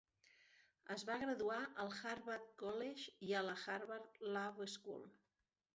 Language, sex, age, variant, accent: Catalan, female, 50-59, Central, central